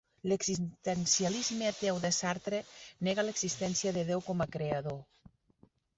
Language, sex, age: Catalan, female, 50-59